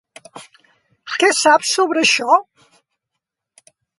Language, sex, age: Catalan, female, 60-69